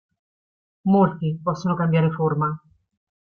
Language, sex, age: Italian, female, 40-49